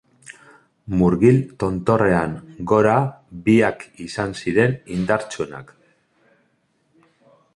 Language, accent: Basque, Mendebalekoa (Araba, Bizkaia, Gipuzkoako mendebaleko herri batzuk)